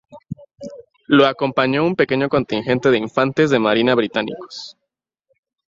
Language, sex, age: Spanish, male, 19-29